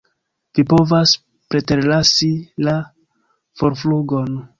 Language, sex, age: Esperanto, male, 19-29